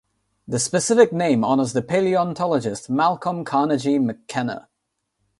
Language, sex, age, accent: English, male, 19-29, England English; India and South Asia (India, Pakistan, Sri Lanka)